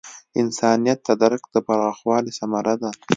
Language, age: Pashto, 19-29